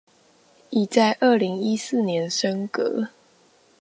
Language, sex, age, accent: Chinese, female, 19-29, 出生地：臺北市